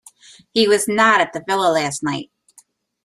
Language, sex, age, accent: English, female, 40-49, United States English